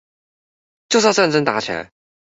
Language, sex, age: Chinese, male, 19-29